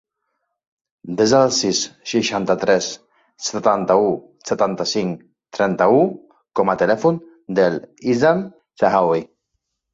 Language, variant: Catalan, Nord-Occidental